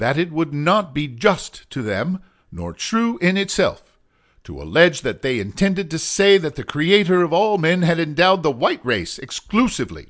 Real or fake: real